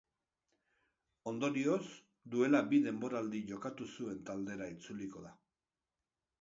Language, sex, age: Basque, male, 60-69